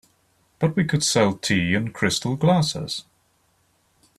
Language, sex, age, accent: English, male, 19-29, England English